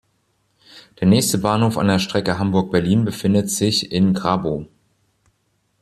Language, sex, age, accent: German, male, 40-49, Deutschland Deutsch